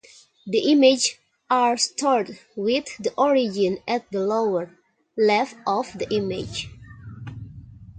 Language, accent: English, Malaysian English